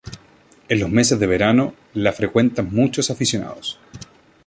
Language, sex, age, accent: Spanish, male, 19-29, Chileno: Chile, Cuyo